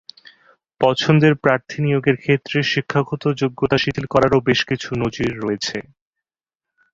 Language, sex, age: Bengali, male, 19-29